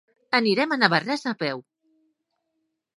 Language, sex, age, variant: Catalan, female, 40-49, Central